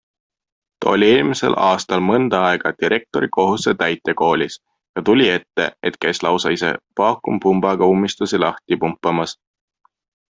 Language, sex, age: Estonian, male, 19-29